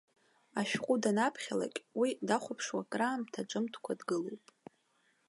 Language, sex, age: Abkhazian, female, 19-29